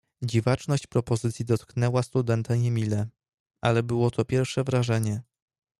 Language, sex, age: Polish, male, 19-29